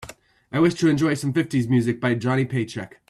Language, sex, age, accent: English, male, 30-39, United States English